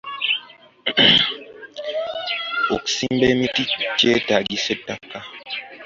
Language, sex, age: Ganda, male, 19-29